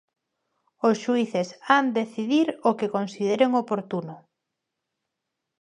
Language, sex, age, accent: Galician, female, 30-39, Neofalante